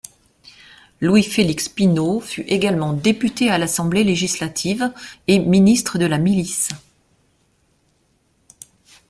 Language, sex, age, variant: French, female, 50-59, Français de métropole